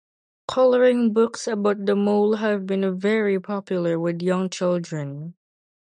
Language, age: English, under 19